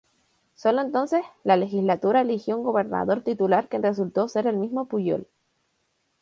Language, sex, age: Spanish, female, 19-29